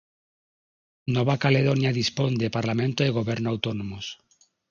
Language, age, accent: Galician, 40-49, Normativo (estándar); Neofalante